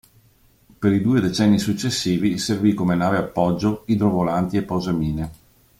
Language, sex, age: Italian, male, 40-49